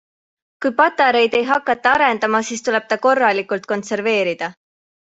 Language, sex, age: Estonian, female, 19-29